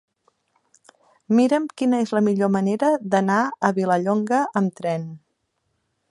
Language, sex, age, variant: Catalan, female, 40-49, Central